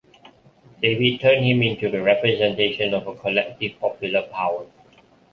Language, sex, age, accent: English, male, 30-39, Malaysian English